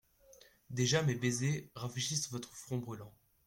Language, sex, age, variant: French, male, under 19, Français de métropole